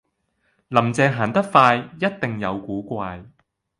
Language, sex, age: Cantonese, male, 30-39